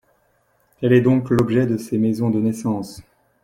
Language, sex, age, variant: French, male, 30-39, Français de métropole